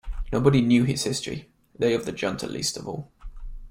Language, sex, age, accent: English, male, 19-29, England English